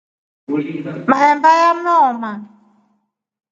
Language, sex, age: Rombo, female, 40-49